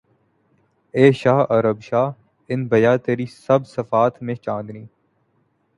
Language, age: Urdu, 19-29